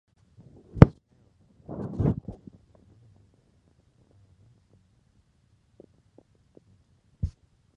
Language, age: English, 19-29